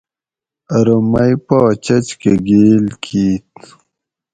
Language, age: Gawri, 19-29